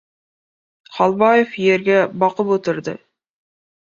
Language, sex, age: Uzbek, male, under 19